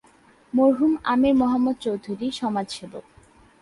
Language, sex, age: Bengali, female, 19-29